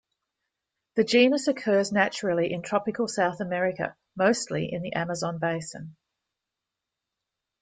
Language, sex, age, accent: English, female, 50-59, Australian English